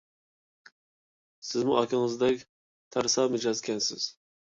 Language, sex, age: Uyghur, male, 30-39